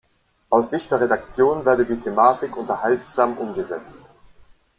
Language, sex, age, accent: German, male, 19-29, Deutschland Deutsch